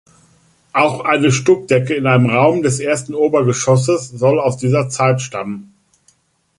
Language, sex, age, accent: German, male, 50-59, Deutschland Deutsch